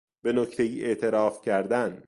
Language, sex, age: Persian, male, 30-39